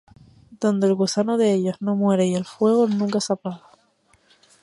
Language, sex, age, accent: Spanish, female, 19-29, España: Islas Canarias